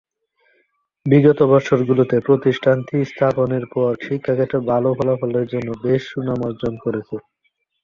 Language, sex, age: Bengali, male, 19-29